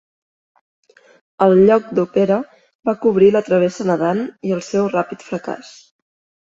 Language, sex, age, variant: Catalan, female, 30-39, Central